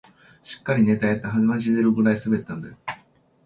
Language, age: Japanese, 40-49